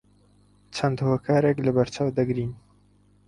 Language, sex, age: Central Kurdish, male, 19-29